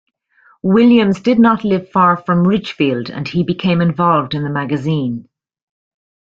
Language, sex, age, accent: English, female, 40-49, Irish English